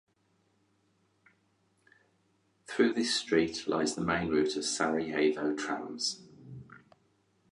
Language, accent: English, England English